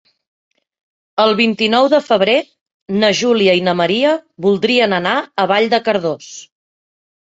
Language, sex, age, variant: Catalan, female, 40-49, Central